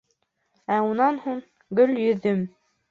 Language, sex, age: Bashkir, female, under 19